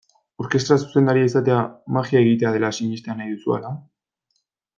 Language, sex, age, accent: Basque, male, 19-29, Erdialdekoa edo Nafarra (Gipuzkoa, Nafarroa)